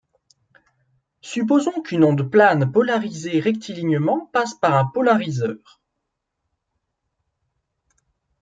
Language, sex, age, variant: French, male, 19-29, Français de métropole